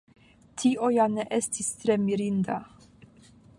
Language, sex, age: Esperanto, female, 19-29